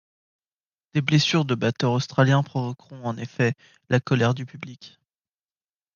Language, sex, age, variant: French, male, 19-29, Français de métropole